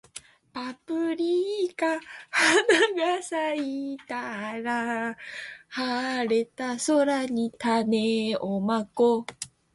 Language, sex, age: Japanese, female, 19-29